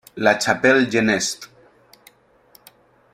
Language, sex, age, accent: Spanish, male, 30-39, España: Centro-Sur peninsular (Madrid, Toledo, Castilla-La Mancha)